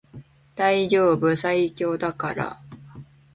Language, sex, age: Japanese, female, 19-29